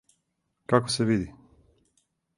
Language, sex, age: Serbian, male, 30-39